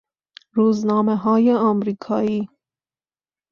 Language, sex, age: Persian, female, 30-39